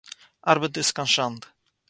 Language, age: Yiddish, under 19